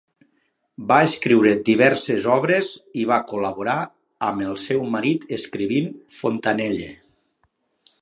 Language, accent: Catalan, valencià